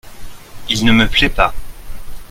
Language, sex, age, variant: French, male, 30-39, Français de métropole